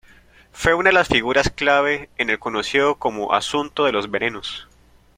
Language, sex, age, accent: Spanish, male, 19-29, Andino-Pacífico: Colombia, Perú, Ecuador, oeste de Bolivia y Venezuela andina